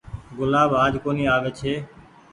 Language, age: Goaria, 19-29